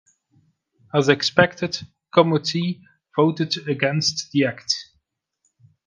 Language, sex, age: English, male, 40-49